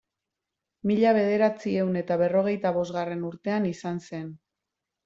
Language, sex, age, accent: Basque, female, 30-39, Mendebalekoa (Araba, Bizkaia, Gipuzkoako mendebaleko herri batzuk)